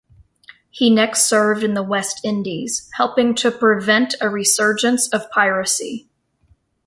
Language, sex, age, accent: English, female, 19-29, United States English